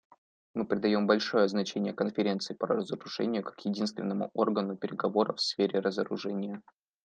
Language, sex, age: Russian, male, 19-29